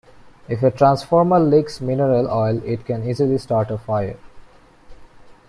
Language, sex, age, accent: English, male, 19-29, India and South Asia (India, Pakistan, Sri Lanka)